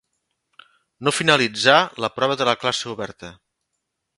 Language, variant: Catalan, Nord-Occidental